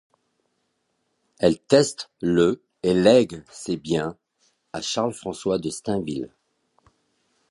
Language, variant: French, Français de métropole